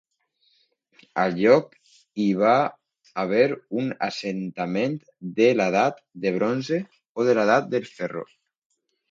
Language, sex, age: Catalan, male, 30-39